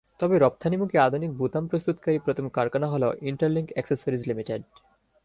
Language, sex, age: Bengali, male, 19-29